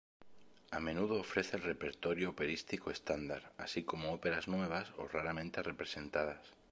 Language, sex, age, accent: Spanish, male, 30-39, España: Sur peninsular (Andalucia, Extremadura, Murcia)